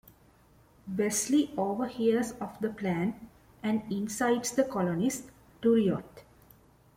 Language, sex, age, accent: English, female, 19-29, India and South Asia (India, Pakistan, Sri Lanka)